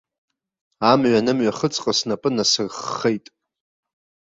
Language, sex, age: Abkhazian, male, 40-49